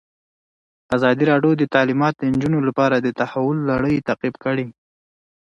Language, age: Pashto, 19-29